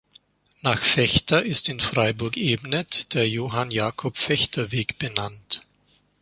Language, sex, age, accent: German, male, 50-59, Österreichisches Deutsch